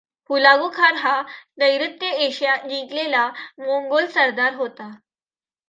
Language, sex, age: Marathi, female, under 19